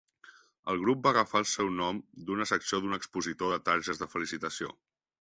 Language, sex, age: Catalan, male, 30-39